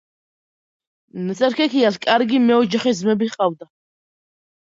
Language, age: Georgian, under 19